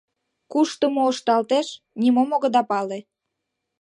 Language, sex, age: Mari, female, under 19